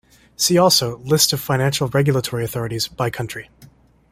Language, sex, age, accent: English, male, 19-29, Canadian English